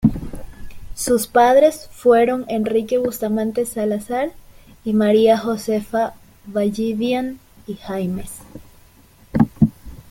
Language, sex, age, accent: Spanish, female, 19-29, Andino-Pacífico: Colombia, Perú, Ecuador, oeste de Bolivia y Venezuela andina